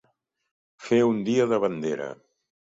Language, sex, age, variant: Catalan, male, 70-79, Central